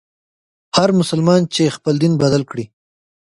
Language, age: Pashto, 19-29